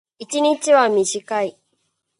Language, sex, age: Japanese, female, under 19